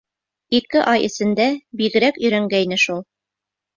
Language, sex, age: Bashkir, female, 40-49